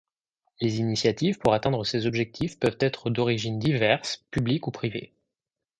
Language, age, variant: French, 19-29, Français de métropole